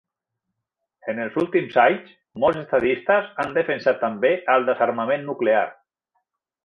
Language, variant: Catalan, Central